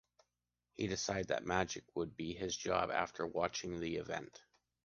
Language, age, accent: English, 30-39, Canadian English